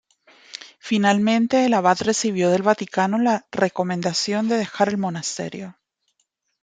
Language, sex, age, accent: Spanish, female, 40-49, Andino-Pacífico: Colombia, Perú, Ecuador, oeste de Bolivia y Venezuela andina